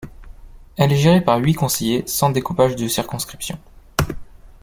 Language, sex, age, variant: French, male, 19-29, Français de métropole